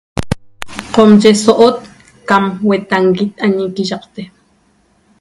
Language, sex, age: Toba, female, 40-49